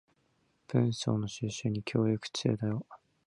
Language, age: Japanese, 19-29